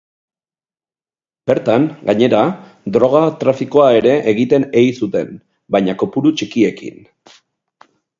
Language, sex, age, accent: Basque, male, 40-49, Erdialdekoa edo Nafarra (Gipuzkoa, Nafarroa)